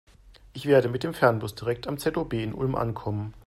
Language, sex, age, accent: German, male, 30-39, Deutschland Deutsch